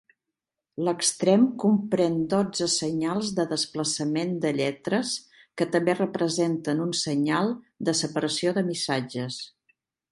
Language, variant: Catalan, Central